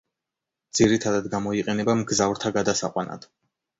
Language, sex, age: Georgian, male, 30-39